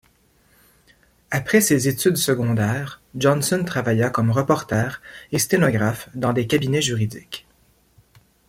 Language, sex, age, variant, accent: French, male, 40-49, Français d'Amérique du Nord, Français du Canada